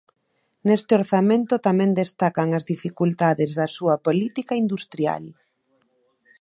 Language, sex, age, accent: Galician, female, 30-39, Normativo (estándar)